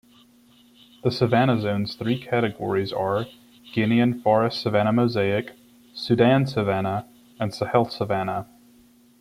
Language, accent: English, United States English